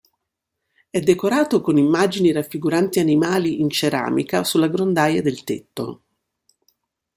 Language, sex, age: Italian, female, 60-69